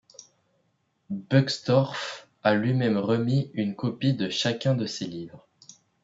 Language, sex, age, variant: French, male, under 19, Français de métropole